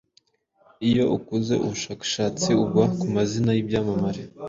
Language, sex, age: Kinyarwanda, male, 19-29